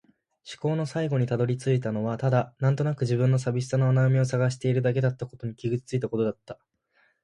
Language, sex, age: Japanese, male, 19-29